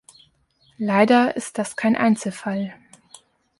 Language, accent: German, Deutschland Deutsch